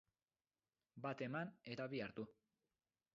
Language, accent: Basque, Mendebalekoa (Araba, Bizkaia, Gipuzkoako mendebaleko herri batzuk)